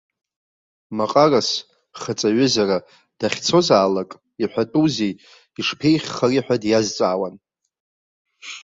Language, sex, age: Abkhazian, male, 40-49